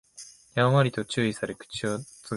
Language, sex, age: Japanese, male, 19-29